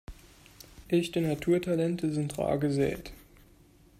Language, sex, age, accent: German, male, 19-29, Deutschland Deutsch